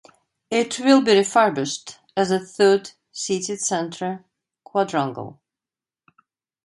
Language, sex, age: English, female, 50-59